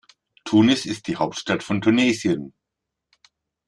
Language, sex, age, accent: German, male, 50-59, Deutschland Deutsch